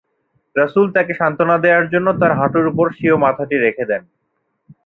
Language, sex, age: Bengali, male, 30-39